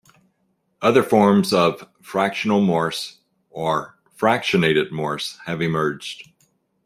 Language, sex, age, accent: English, male, 50-59, United States English